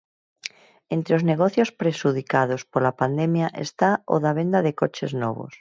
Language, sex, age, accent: Galician, female, 40-49, Normativo (estándar)